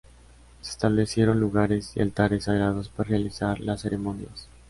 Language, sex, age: Spanish, male, 19-29